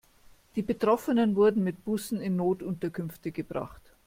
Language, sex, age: German, female, 50-59